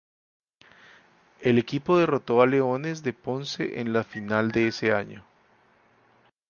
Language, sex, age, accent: Spanish, male, 30-39, Andino-Pacífico: Colombia, Perú, Ecuador, oeste de Bolivia y Venezuela andina